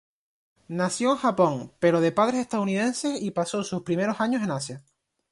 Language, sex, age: Spanish, male, 19-29